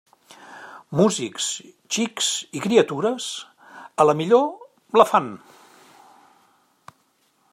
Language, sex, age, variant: Catalan, male, 50-59, Central